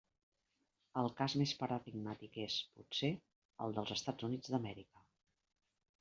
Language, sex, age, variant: Catalan, female, 40-49, Central